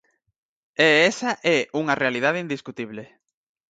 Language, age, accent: Galician, 19-29, Atlántico (seseo e gheada); Normativo (estándar)